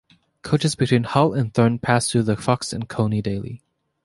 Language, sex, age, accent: English, male, 19-29, Canadian English